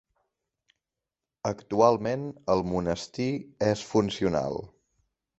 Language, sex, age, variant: Catalan, male, 19-29, Central